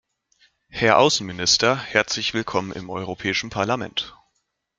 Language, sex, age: German, male, 19-29